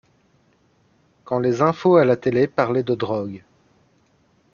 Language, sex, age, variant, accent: French, male, 30-39, Français d'Europe, Français de Belgique